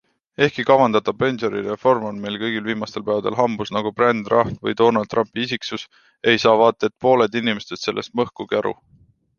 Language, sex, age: Estonian, male, 19-29